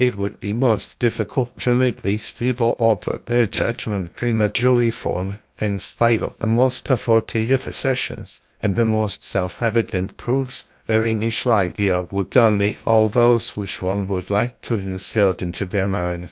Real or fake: fake